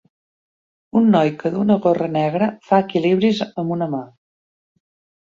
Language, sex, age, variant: Catalan, female, 40-49, Central